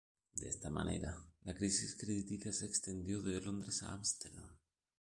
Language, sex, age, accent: Spanish, male, 40-49, España: Sur peninsular (Andalucia, Extremadura, Murcia)